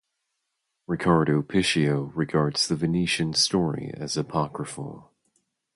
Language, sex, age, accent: English, male, 19-29, United States English